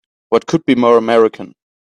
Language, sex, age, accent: English, male, 19-29, United States English